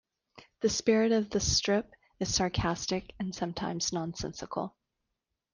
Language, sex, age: English, female, 40-49